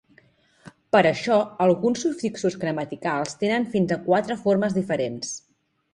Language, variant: Catalan, Central